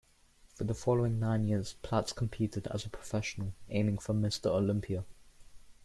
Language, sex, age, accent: English, male, under 19, England English